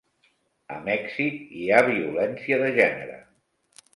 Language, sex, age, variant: Catalan, male, 60-69, Central